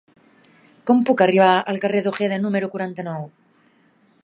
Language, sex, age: Catalan, female, 40-49